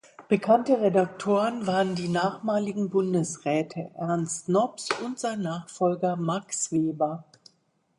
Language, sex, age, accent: German, female, 50-59, Deutschland Deutsch